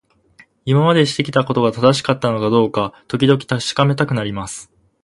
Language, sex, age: Japanese, male, under 19